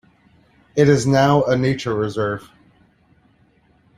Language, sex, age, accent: English, male, 30-39, United States English